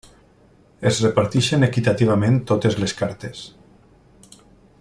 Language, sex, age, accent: Catalan, male, 40-49, valencià